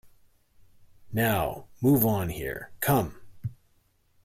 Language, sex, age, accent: English, male, 30-39, Canadian English